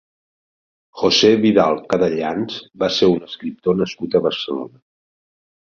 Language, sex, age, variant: Catalan, male, 50-59, Central